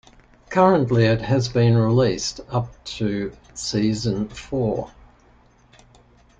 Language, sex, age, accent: English, male, 80-89, Australian English